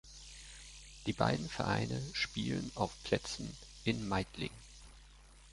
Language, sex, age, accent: German, male, 40-49, Deutschland Deutsch